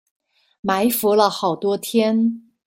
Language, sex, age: Chinese, female, 40-49